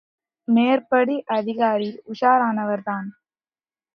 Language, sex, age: Tamil, female, 19-29